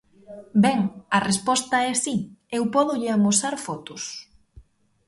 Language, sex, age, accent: Galician, female, 19-29, Normativo (estándar)